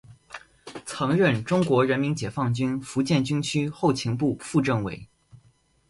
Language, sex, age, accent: Chinese, male, under 19, 出生地：上海市